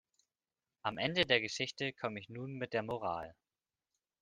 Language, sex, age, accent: German, male, 19-29, Deutschland Deutsch